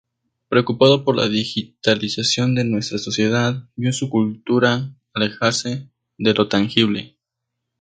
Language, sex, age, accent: Spanish, male, 19-29, México